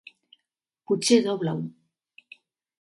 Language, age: Catalan, 60-69